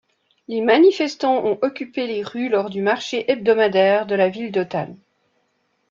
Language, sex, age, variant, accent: French, female, 50-59, Français d'Europe, Français de Suisse